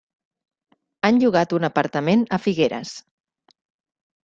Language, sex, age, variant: Catalan, female, 40-49, Central